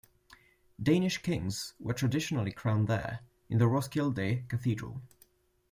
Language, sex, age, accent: English, male, 19-29, England English